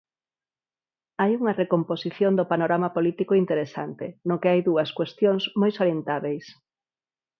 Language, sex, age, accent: Galician, female, 30-39, Neofalante